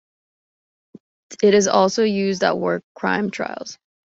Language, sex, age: English, female, 19-29